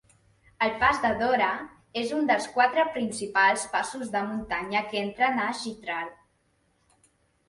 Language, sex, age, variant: Catalan, male, 40-49, Balear